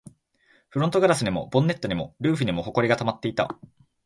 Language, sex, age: Japanese, male, 19-29